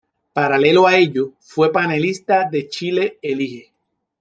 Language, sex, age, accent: Spanish, male, 40-49, Caribe: Cuba, Venezuela, Puerto Rico, República Dominicana, Panamá, Colombia caribeña, México caribeño, Costa del golfo de México